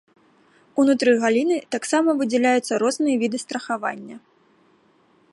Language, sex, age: Belarusian, female, 19-29